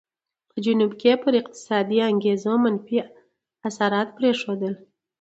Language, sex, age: Pashto, female, 30-39